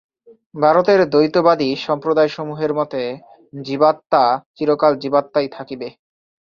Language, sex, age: Bengali, male, 19-29